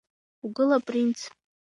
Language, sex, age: Abkhazian, female, 19-29